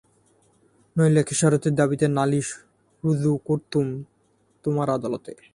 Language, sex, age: Bengali, male, 19-29